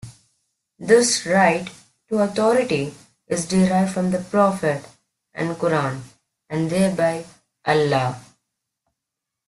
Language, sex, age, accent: English, male, under 19, England English